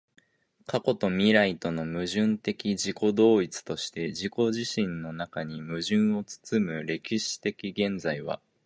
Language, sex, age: Japanese, male, 19-29